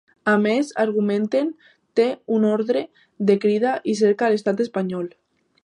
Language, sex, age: Catalan, female, under 19